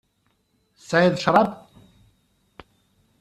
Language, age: Kabyle, 40-49